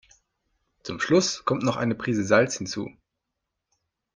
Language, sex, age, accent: German, male, 19-29, Deutschland Deutsch